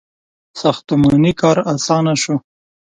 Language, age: Pashto, 19-29